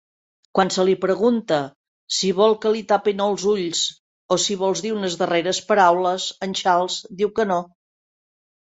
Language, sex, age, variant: Catalan, female, 60-69, Central